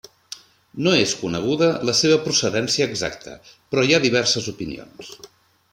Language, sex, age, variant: Catalan, male, 40-49, Central